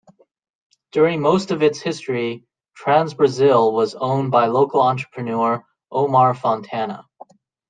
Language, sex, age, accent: English, male, 30-39, United States English